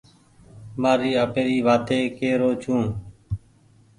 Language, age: Goaria, 19-29